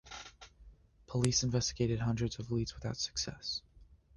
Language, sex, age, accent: English, male, under 19, United States English